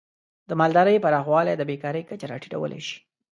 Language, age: Pashto, 19-29